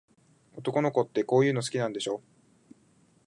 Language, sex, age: Japanese, male, 19-29